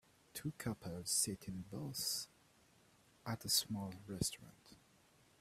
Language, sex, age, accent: English, male, 30-39, Canadian English